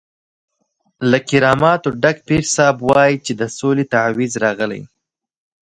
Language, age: Pashto, 19-29